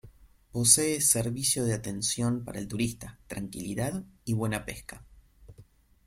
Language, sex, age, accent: Spanish, male, 30-39, Rioplatense: Argentina, Uruguay, este de Bolivia, Paraguay